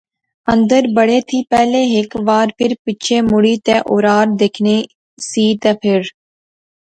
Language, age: Pahari-Potwari, 19-29